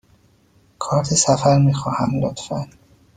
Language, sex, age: Persian, male, 30-39